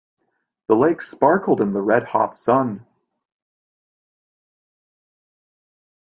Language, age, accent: English, 19-29, United States English